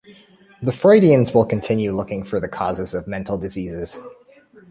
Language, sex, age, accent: English, male, 30-39, United States English